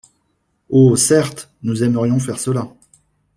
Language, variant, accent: French, Français d'Afrique subsaharienne et des îles africaines, Français de Madagascar